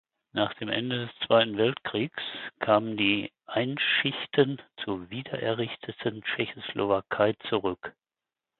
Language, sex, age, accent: German, male, 60-69, Deutschland Deutsch